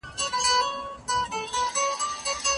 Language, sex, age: Pashto, female, 30-39